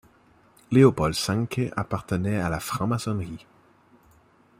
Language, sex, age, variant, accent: French, male, 30-39, Français d'Amérique du Nord, Français du Canada